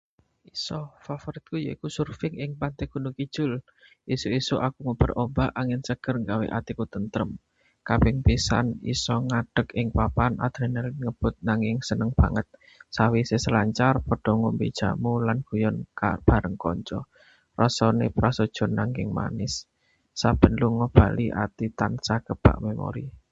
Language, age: Javanese, 30-39